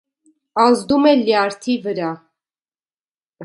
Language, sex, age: Armenian, female, 19-29